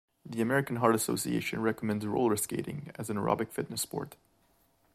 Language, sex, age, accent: English, male, 19-29, United States English